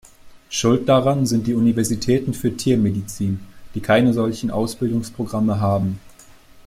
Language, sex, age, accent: German, male, 19-29, Deutschland Deutsch